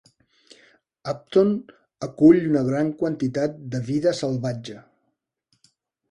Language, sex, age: Catalan, male, 50-59